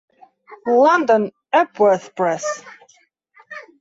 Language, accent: English, England English